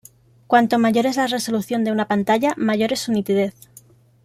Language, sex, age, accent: Spanish, female, 19-29, España: Centro-Sur peninsular (Madrid, Toledo, Castilla-La Mancha)